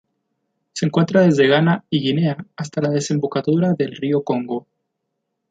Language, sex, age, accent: Spanish, male, 19-29, México